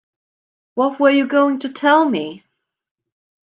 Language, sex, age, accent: English, female, 30-39, England English